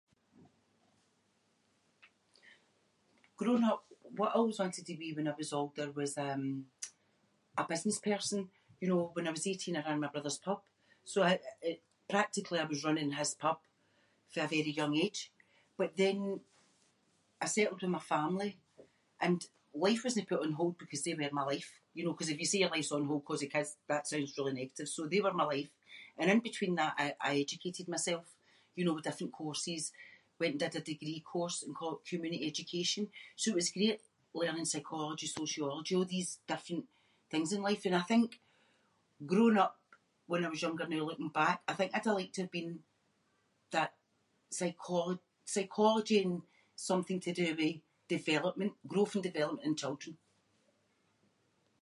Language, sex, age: Scots, female, 60-69